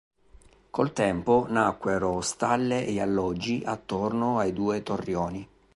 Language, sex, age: Italian, male, 30-39